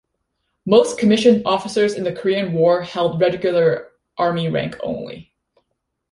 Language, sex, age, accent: English, female, 19-29, Canadian English